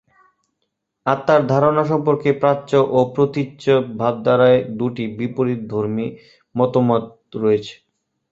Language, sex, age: Bengali, male, 19-29